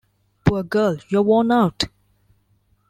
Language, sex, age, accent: English, female, 19-29, India and South Asia (India, Pakistan, Sri Lanka)